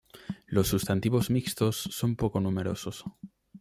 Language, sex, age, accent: Spanish, male, under 19, España: Norte peninsular (Asturias, Castilla y León, Cantabria, País Vasco, Navarra, Aragón, La Rioja, Guadalajara, Cuenca)